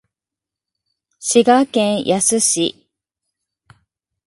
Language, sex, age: Japanese, female, 40-49